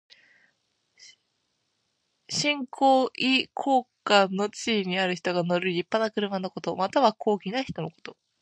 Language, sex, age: Japanese, female, 19-29